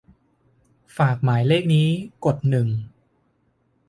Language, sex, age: Thai, male, 19-29